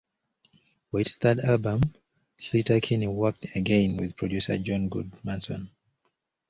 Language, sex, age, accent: English, male, 19-29, United States English